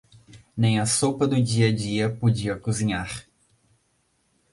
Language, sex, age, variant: Portuguese, male, under 19, Portuguese (Brasil)